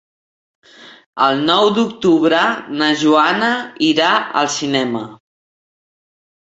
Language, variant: Catalan, Central